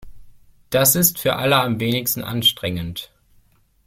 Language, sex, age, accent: German, male, 19-29, Deutschland Deutsch